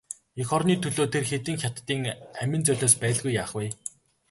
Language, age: Mongolian, 19-29